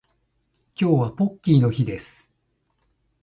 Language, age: Japanese, 70-79